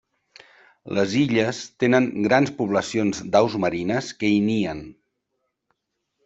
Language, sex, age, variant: Catalan, male, 50-59, Central